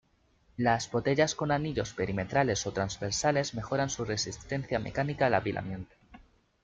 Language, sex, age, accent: Spanish, male, 19-29, España: Sur peninsular (Andalucia, Extremadura, Murcia)